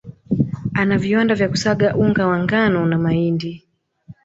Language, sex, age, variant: Swahili, female, 19-29, Kiswahili Sanifu (EA)